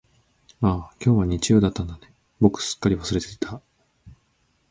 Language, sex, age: Japanese, male, 30-39